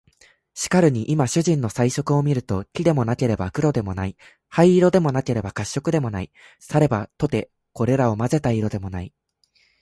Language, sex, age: Japanese, male, under 19